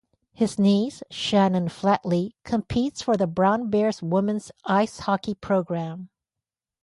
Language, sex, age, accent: English, female, 50-59, United States English